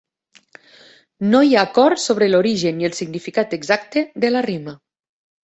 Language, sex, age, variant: Catalan, female, 40-49, Nord-Occidental